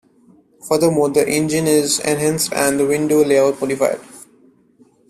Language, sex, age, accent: English, male, 19-29, India and South Asia (India, Pakistan, Sri Lanka)